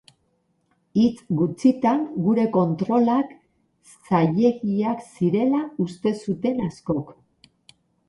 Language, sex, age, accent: Basque, female, 50-59, Mendebalekoa (Araba, Bizkaia, Gipuzkoako mendebaleko herri batzuk)